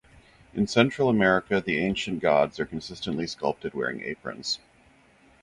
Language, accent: English, United States English